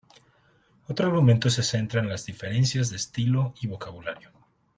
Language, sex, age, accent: Spanish, male, 30-39, México